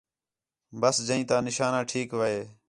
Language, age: Khetrani, 19-29